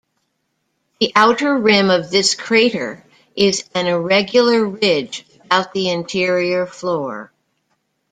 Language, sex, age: English, female, 60-69